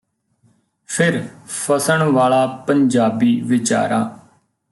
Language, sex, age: Punjabi, male, 30-39